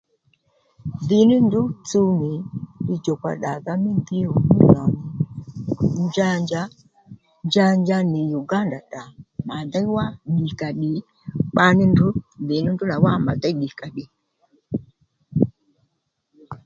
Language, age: Lendu, 40-49